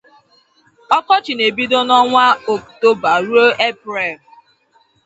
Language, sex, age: Igbo, female, 19-29